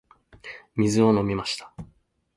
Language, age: Japanese, 19-29